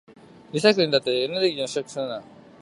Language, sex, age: Japanese, male, 19-29